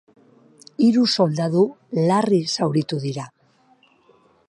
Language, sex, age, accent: Basque, female, 50-59, Mendebalekoa (Araba, Bizkaia, Gipuzkoako mendebaleko herri batzuk)